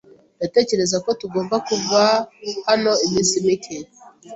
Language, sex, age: Kinyarwanda, female, 19-29